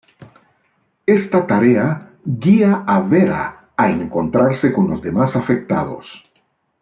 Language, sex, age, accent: Spanish, male, 50-59, América central